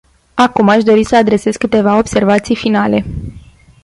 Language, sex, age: Romanian, female, 19-29